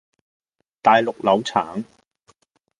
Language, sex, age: Cantonese, male, 50-59